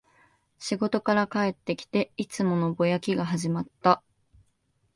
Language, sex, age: Japanese, female, 19-29